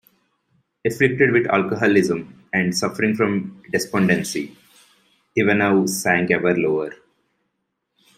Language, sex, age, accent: English, male, 30-39, India and South Asia (India, Pakistan, Sri Lanka)